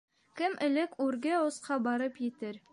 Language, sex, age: Bashkir, female, under 19